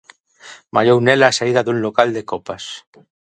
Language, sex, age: Galician, male, 40-49